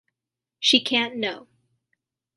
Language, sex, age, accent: English, female, under 19, United States English